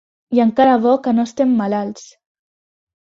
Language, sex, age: Catalan, female, under 19